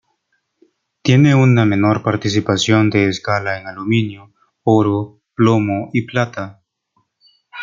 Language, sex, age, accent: Spanish, male, 19-29, América central